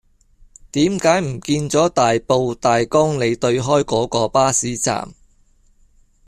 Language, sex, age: Cantonese, male, 50-59